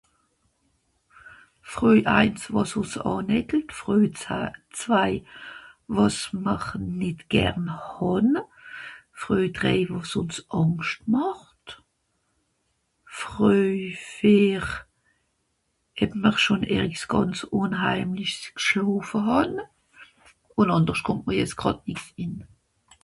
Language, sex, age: Swiss German, female, 60-69